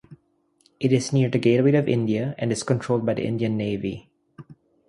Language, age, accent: English, 30-39, Filipino